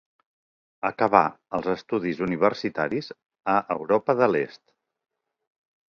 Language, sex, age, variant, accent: Catalan, male, 40-49, Central, central